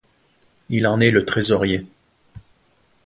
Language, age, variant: French, 50-59, Français de métropole